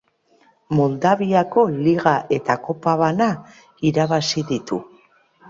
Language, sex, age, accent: Basque, female, 40-49, Mendebalekoa (Araba, Bizkaia, Gipuzkoako mendebaleko herri batzuk)